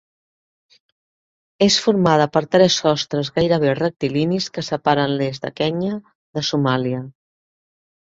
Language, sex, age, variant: Catalan, female, 50-59, Central